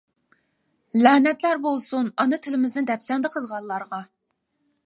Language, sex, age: Uyghur, female, 30-39